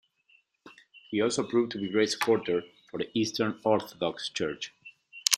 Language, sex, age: English, male, 30-39